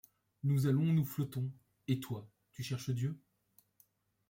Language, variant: French, Français de métropole